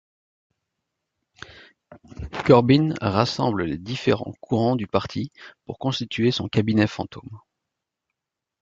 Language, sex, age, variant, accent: French, male, 40-49, Français d'Europe, Français de Belgique